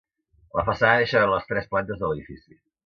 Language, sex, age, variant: Catalan, male, 60-69, Central